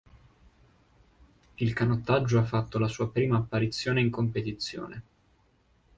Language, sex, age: Italian, male, 19-29